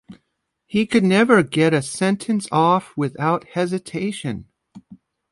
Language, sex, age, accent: English, male, 50-59, United States English